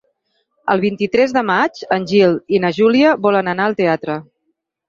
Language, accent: Catalan, nord-oriental